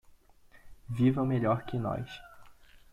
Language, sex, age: Portuguese, male, 30-39